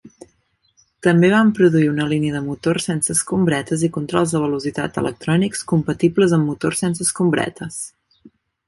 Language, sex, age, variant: Catalan, female, 19-29, Central